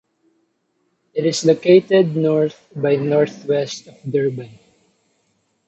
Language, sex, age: English, male, 19-29